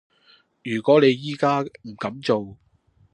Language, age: Cantonese, 30-39